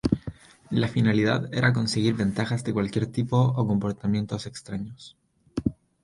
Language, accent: Spanish, Chileno: Chile, Cuyo